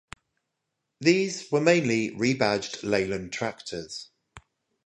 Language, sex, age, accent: English, male, 30-39, England English